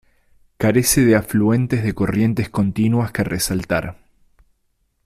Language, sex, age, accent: Spanish, male, 30-39, Rioplatense: Argentina, Uruguay, este de Bolivia, Paraguay